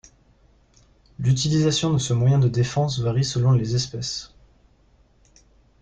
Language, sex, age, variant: French, male, 19-29, Français de métropole